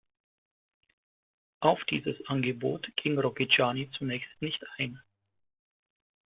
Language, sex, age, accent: German, male, 40-49, Deutschland Deutsch